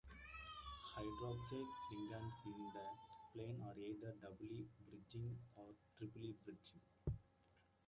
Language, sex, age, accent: English, male, 19-29, United States English